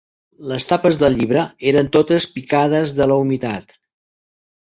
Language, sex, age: Catalan, male, 60-69